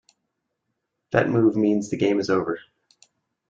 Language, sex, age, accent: English, male, 40-49, United States English